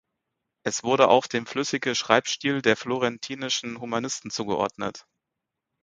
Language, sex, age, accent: German, male, 30-39, Deutschland Deutsch